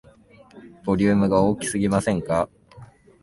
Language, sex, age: Japanese, male, 19-29